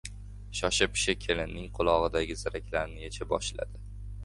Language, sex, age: Uzbek, male, under 19